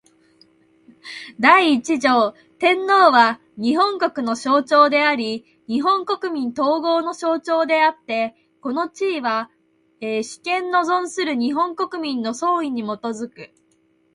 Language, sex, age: Japanese, female, 19-29